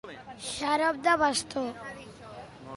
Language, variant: Catalan, Septentrional